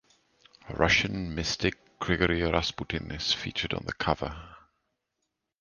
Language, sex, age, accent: English, male, 30-39, England English